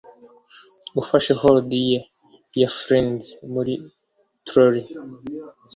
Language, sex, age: Kinyarwanda, male, 19-29